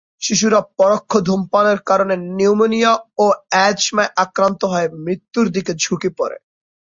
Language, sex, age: Bengali, male, under 19